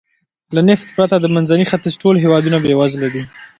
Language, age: Pashto, 19-29